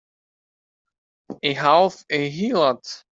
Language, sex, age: English, male, 19-29